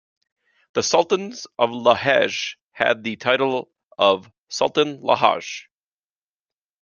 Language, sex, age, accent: English, male, 40-49, United States English